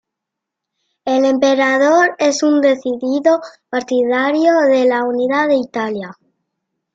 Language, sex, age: Spanish, female, 30-39